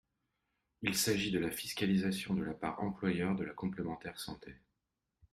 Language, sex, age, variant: French, male, 40-49, Français de métropole